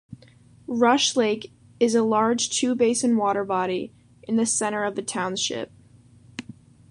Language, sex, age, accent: English, female, under 19, United States English